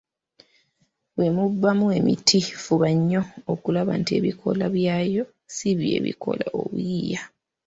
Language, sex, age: Ganda, female, 30-39